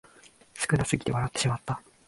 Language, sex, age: Japanese, male, 19-29